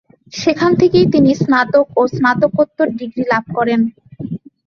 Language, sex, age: Bengali, female, 19-29